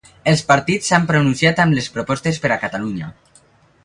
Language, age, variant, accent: Catalan, under 19, Valencià septentrional, valencià